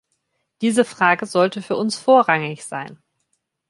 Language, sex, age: German, female, 19-29